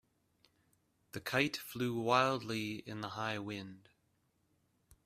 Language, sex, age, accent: English, male, 40-49, Canadian English